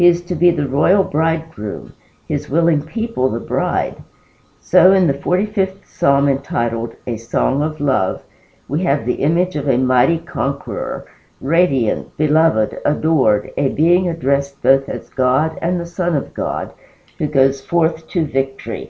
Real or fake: real